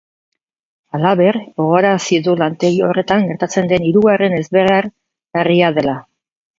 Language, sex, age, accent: Basque, female, 50-59, Erdialdekoa edo Nafarra (Gipuzkoa, Nafarroa)